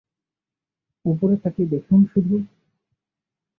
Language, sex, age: Bengali, male, 19-29